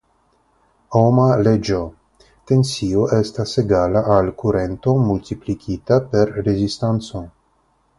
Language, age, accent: Esperanto, 30-39, Internacia